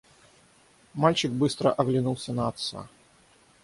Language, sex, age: Russian, male, 30-39